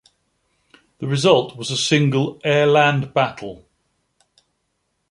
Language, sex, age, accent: English, male, 50-59, England English